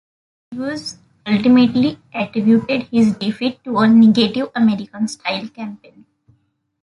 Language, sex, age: English, female, 19-29